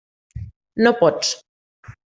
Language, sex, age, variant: Catalan, female, 19-29, Septentrional